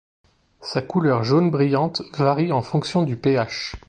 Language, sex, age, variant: French, male, 30-39, Français de métropole